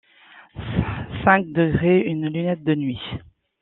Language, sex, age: French, female, 40-49